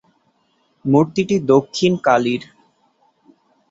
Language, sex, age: Bengali, male, 19-29